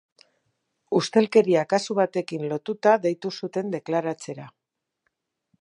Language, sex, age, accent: Basque, female, 60-69, Mendebalekoa (Araba, Bizkaia, Gipuzkoako mendebaleko herri batzuk)